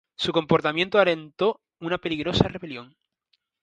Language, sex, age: Spanish, male, 19-29